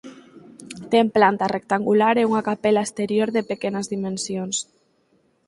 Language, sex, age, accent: Galician, female, 19-29, Oriental (común en zona oriental)